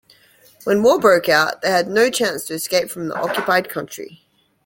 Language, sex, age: English, female, 30-39